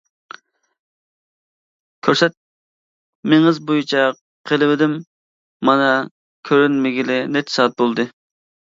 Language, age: Uyghur, 19-29